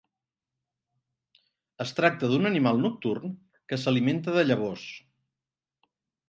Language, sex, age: Catalan, male, 50-59